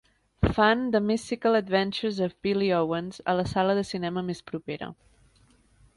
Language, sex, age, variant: Catalan, female, 19-29, Septentrional